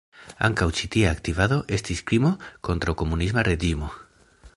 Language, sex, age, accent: Esperanto, male, 40-49, Internacia